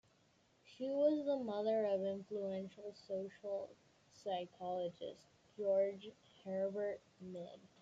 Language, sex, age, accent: English, male, under 19, United States English